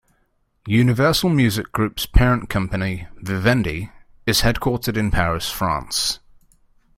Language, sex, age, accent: English, male, 19-29, England English